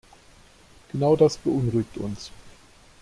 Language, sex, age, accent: German, male, 40-49, Deutschland Deutsch